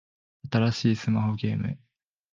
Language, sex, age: Japanese, male, 19-29